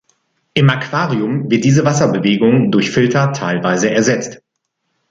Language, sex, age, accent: German, male, 40-49, Deutschland Deutsch